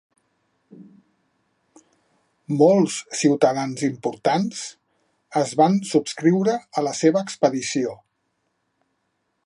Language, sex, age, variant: Catalan, male, 40-49, Central